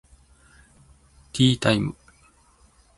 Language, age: Japanese, 50-59